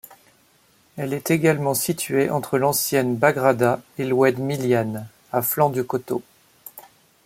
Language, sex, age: French, male, 40-49